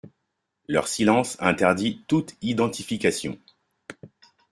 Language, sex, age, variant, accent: French, male, 40-49, Français des départements et régions d'outre-mer, Français de Guadeloupe